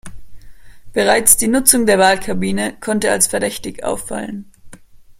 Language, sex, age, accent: German, female, 19-29, Österreichisches Deutsch